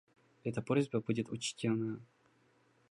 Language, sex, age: Russian, male, under 19